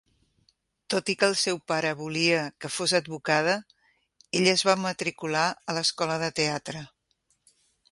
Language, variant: Catalan, Central